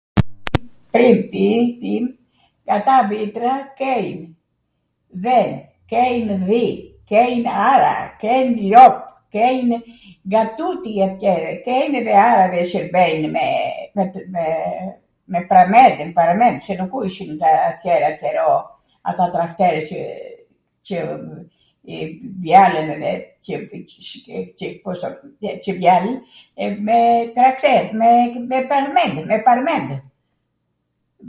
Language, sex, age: Arvanitika Albanian, female, 70-79